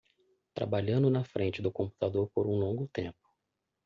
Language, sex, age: Portuguese, male, 30-39